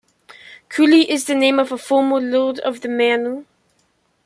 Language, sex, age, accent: English, male, under 19, England English